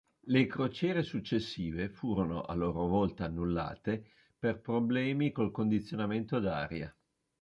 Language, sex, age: Italian, female, 60-69